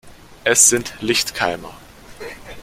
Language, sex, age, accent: German, male, under 19, Deutschland Deutsch